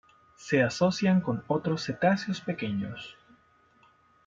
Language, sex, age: Spanish, male, 30-39